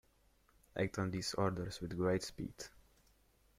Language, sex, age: English, male, 19-29